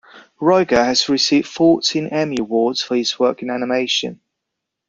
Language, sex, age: English, male, 30-39